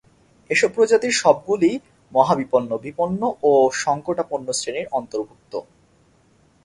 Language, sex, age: Bengali, male, under 19